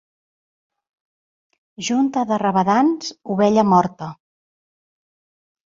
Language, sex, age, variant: Catalan, female, 50-59, Central